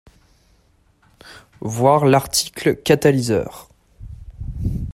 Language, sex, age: French, male, 19-29